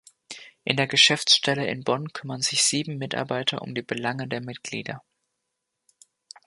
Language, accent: German, Deutschland Deutsch